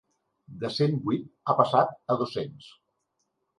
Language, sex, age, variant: Catalan, male, 60-69, Central